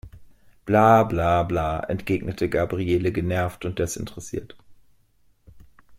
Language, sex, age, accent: German, male, 30-39, Deutschland Deutsch